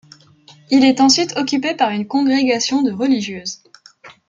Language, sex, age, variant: French, female, 19-29, Français de métropole